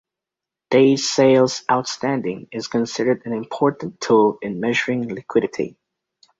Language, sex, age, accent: English, male, under 19, England English